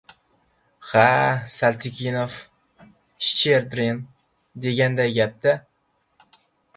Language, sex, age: Uzbek, male, 19-29